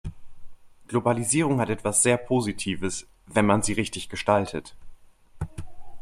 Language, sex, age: German, male, 19-29